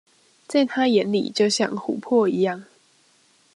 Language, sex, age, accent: Chinese, female, 19-29, 出生地：臺北市